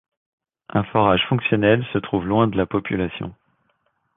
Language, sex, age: French, male, 30-39